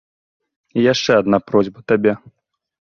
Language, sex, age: Belarusian, male, 19-29